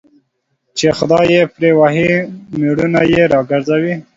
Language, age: Pashto, 19-29